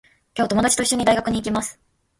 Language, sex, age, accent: Japanese, female, under 19, 標準